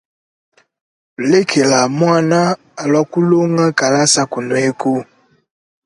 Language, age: Luba-Lulua, 30-39